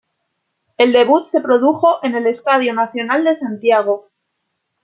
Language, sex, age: Spanish, female, 30-39